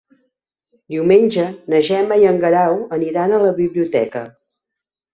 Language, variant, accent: Catalan, Central, central